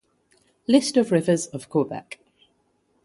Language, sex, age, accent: English, female, 30-39, England English; yorkshire